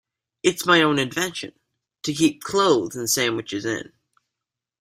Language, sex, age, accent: English, male, under 19, United States English